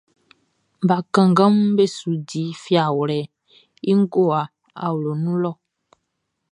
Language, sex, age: Baoulé, female, 19-29